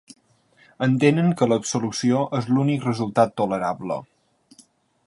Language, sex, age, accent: Catalan, male, 19-29, balear; valencià